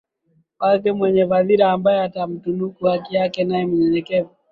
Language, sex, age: Swahili, male, 19-29